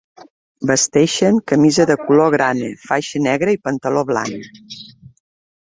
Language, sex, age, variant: Catalan, female, 50-59, Septentrional